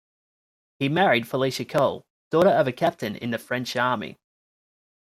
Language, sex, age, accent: English, male, 19-29, Australian English